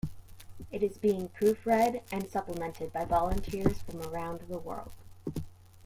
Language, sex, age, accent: English, female, 30-39, United States English